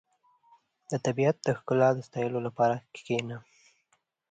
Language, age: Pashto, under 19